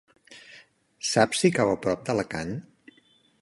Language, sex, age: Catalan, male, 50-59